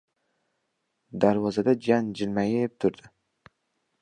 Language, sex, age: Uzbek, male, 19-29